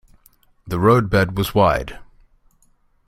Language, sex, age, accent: English, male, 19-29, England English